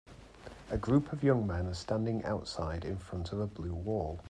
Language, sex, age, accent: English, male, 30-39, England English